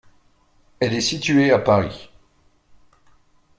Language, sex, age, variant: French, male, 40-49, Français de métropole